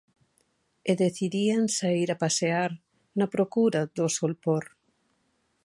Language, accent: Galician, Normativo (estándar)